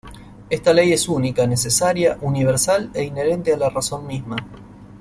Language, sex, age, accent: Spanish, male, 40-49, Rioplatense: Argentina, Uruguay, este de Bolivia, Paraguay